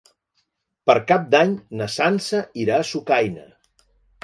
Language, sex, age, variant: Catalan, male, 50-59, Central